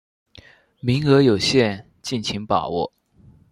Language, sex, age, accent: Chinese, male, under 19, 出生地：湖南省